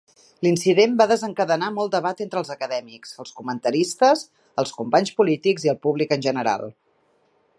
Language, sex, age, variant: Catalan, female, 50-59, Central